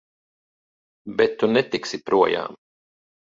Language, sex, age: Latvian, male, 40-49